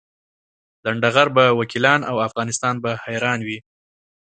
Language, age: Pashto, 19-29